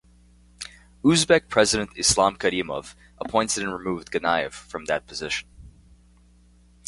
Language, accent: English, United States English